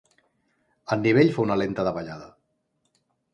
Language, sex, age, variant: Catalan, male, 40-49, Central